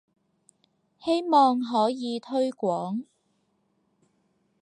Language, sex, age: Cantonese, female, 19-29